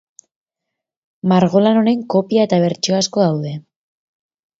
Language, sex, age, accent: Basque, female, 19-29, Erdialdekoa edo Nafarra (Gipuzkoa, Nafarroa)